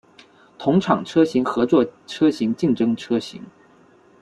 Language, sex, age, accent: Chinese, male, 19-29, 出生地：广东省